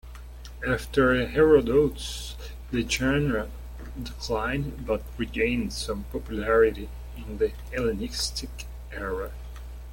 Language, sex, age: English, male, 19-29